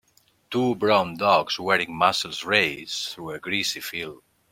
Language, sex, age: English, male, 30-39